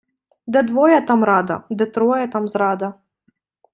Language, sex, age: Ukrainian, female, 19-29